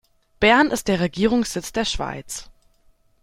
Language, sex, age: German, female, 19-29